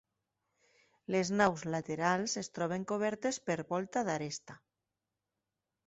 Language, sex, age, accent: Catalan, female, 40-49, valencià; Tortosí